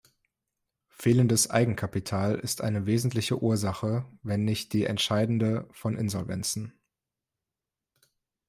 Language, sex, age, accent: German, male, 19-29, Deutschland Deutsch